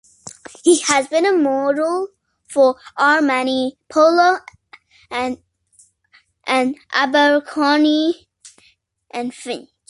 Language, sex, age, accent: English, male, under 19, Australian English